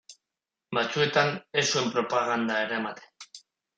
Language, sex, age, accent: Basque, male, 40-49, Mendebalekoa (Araba, Bizkaia, Gipuzkoako mendebaleko herri batzuk)